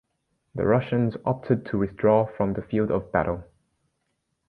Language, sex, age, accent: English, male, 19-29, United States English